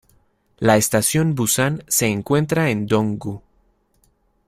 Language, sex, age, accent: Spanish, male, 30-39, México